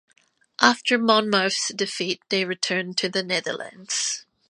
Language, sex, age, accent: English, female, 30-39, New Zealand English